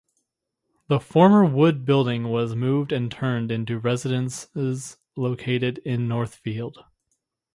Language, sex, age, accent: English, male, 30-39, United States English